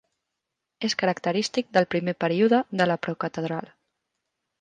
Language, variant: Catalan, Central